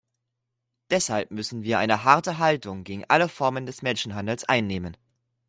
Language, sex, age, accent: German, male, under 19, Deutschland Deutsch